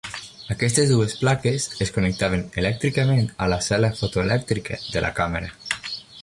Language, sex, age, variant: Catalan, male, 19-29, Nord-Occidental